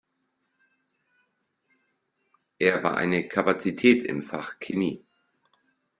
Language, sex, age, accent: German, male, 40-49, Deutschland Deutsch